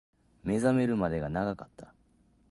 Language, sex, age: Japanese, male, under 19